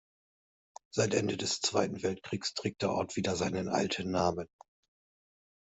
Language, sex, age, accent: German, male, 40-49, Deutschland Deutsch